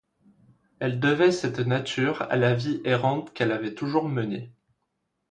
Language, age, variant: French, 19-29, Français de métropole